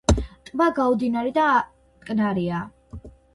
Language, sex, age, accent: Georgian, female, under 19, მშვიდი